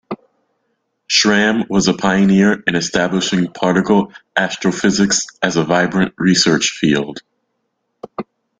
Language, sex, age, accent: English, male, 40-49, United States English